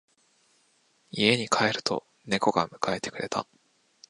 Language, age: Japanese, 19-29